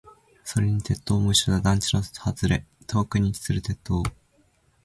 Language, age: Japanese, 19-29